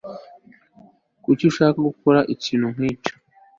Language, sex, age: Kinyarwanda, male, 19-29